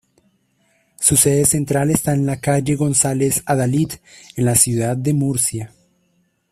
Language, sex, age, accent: Spanish, male, 19-29, Andino-Pacífico: Colombia, Perú, Ecuador, oeste de Bolivia y Venezuela andina